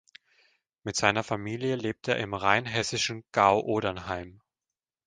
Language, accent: German, Österreichisches Deutsch